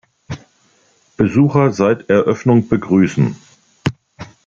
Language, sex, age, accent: German, male, 60-69, Deutschland Deutsch